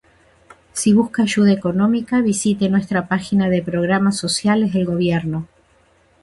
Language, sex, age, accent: Spanish, female, 60-69, Rioplatense: Argentina, Uruguay, este de Bolivia, Paraguay